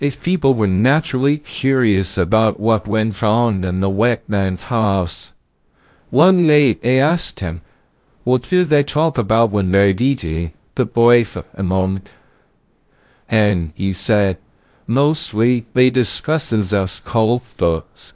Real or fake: fake